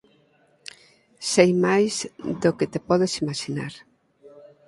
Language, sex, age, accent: Galician, female, 50-59, Normativo (estándar)